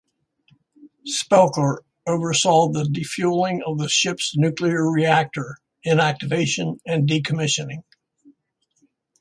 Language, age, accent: English, 60-69, United States English